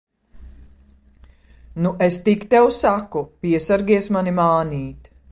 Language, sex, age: Latvian, female, 50-59